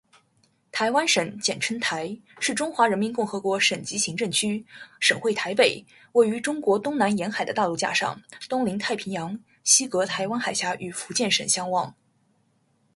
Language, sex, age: Chinese, female, 19-29